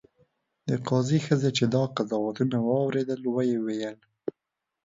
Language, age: Pashto, 19-29